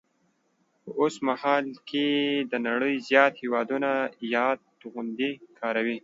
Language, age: Pashto, 19-29